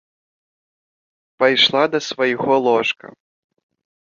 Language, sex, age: Belarusian, male, 19-29